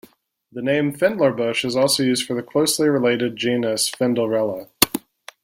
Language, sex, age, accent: English, male, 30-39, United States English